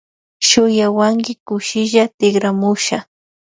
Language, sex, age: Loja Highland Quichua, female, 19-29